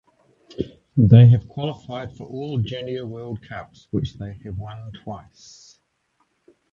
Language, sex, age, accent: English, male, 60-69, New Zealand English